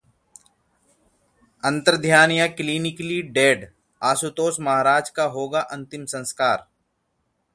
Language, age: Hindi, 30-39